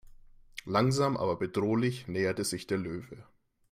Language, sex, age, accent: German, male, 19-29, Deutschland Deutsch